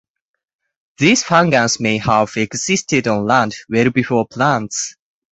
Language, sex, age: English, male, 19-29